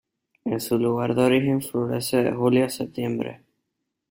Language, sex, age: Spanish, male, under 19